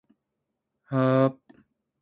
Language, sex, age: Japanese, male, 19-29